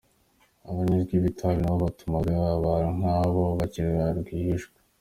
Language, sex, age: Kinyarwanda, male, under 19